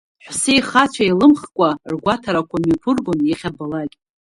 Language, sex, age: Abkhazian, female, 40-49